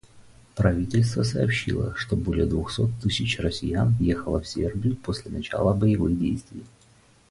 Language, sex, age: Russian, male, 40-49